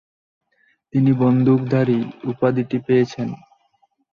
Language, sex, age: Bengali, male, under 19